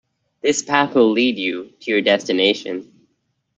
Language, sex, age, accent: English, male, 19-29, United States English